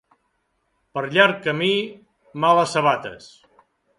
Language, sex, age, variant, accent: Catalan, male, 60-69, Central, central